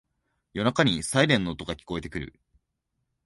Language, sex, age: Japanese, male, 19-29